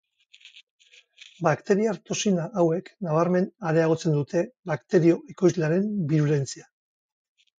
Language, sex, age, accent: Basque, male, 50-59, Mendebalekoa (Araba, Bizkaia, Gipuzkoako mendebaleko herri batzuk)